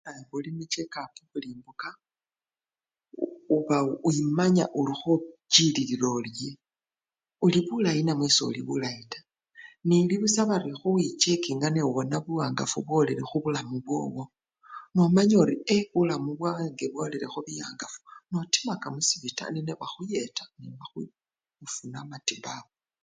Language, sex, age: Luyia, female, 50-59